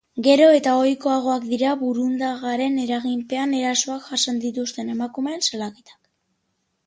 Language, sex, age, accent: Basque, male, 40-49, Mendebalekoa (Araba, Bizkaia, Gipuzkoako mendebaleko herri batzuk)